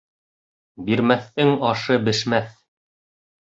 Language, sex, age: Bashkir, male, 30-39